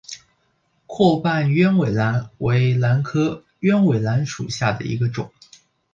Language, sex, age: Chinese, male, 19-29